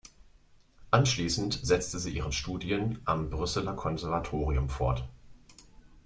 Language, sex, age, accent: German, male, 30-39, Deutschland Deutsch